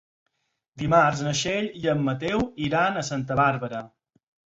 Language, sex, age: Catalan, male, 40-49